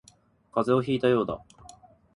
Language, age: Japanese, 19-29